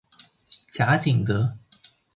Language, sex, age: Chinese, male, 19-29